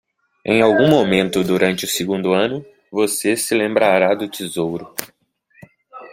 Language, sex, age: Portuguese, male, 19-29